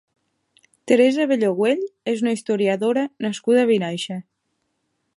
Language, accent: Catalan, Lleidatà